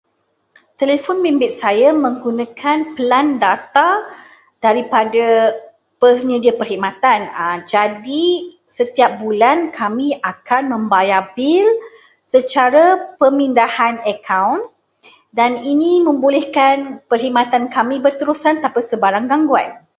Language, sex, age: Malay, female, 30-39